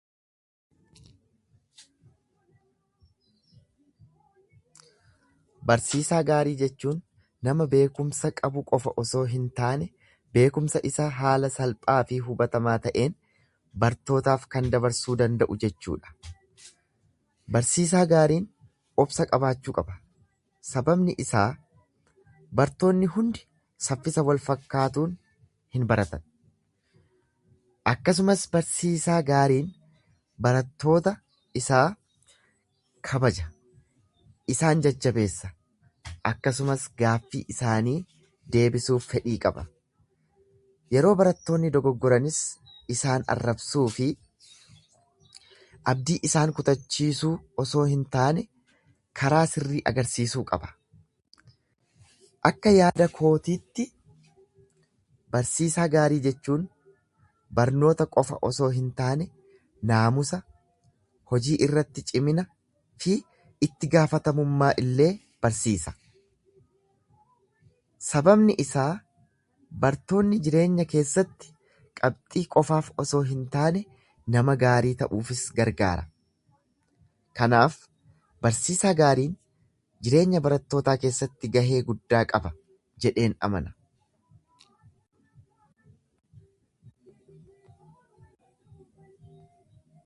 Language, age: Oromo, 30-39